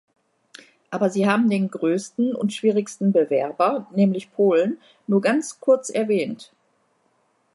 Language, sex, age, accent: German, female, 40-49, Deutschland Deutsch